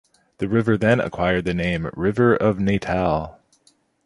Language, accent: English, United States English